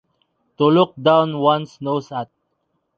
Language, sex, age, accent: English, male, 19-29, Filipino